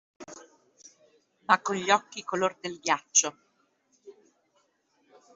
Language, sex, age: Italian, female, 30-39